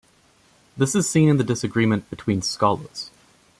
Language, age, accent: English, 19-29, New Zealand English